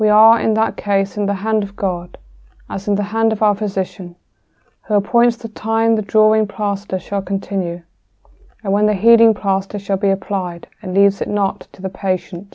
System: none